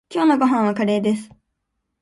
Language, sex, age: Japanese, female, 19-29